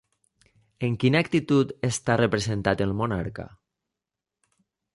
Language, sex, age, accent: Catalan, male, 40-49, valencià